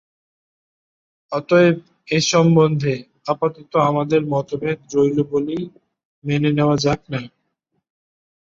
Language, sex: Bengali, male